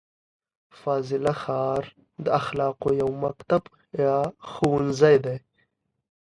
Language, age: Pashto, under 19